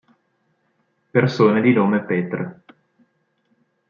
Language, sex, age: Italian, male, 19-29